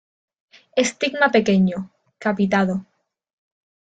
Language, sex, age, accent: Spanish, female, 19-29, España: Norte peninsular (Asturias, Castilla y León, Cantabria, País Vasco, Navarra, Aragón, La Rioja, Guadalajara, Cuenca)